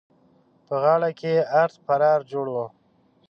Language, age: Pashto, 30-39